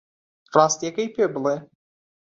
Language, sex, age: Central Kurdish, male, 19-29